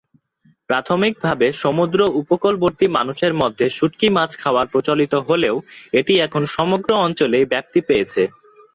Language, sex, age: Bengali, male, 19-29